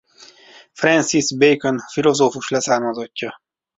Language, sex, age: Hungarian, male, 30-39